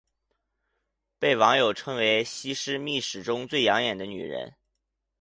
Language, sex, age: Chinese, male, 19-29